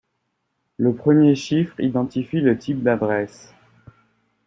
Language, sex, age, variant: French, male, 19-29, Français de métropole